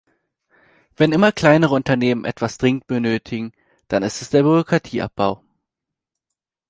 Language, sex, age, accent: German, male, 19-29, Deutschland Deutsch